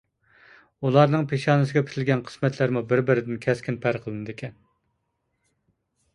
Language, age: Uyghur, 40-49